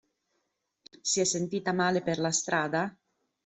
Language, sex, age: Italian, female, 30-39